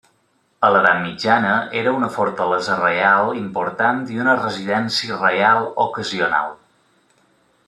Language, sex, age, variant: Catalan, male, 30-39, Balear